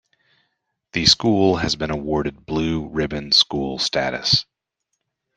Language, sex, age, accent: English, male, 40-49, United States English